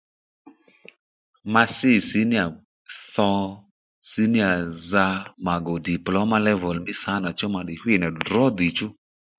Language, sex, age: Lendu, male, 30-39